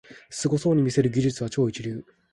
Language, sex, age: Japanese, male, 19-29